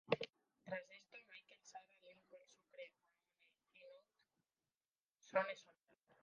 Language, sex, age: Spanish, female, 19-29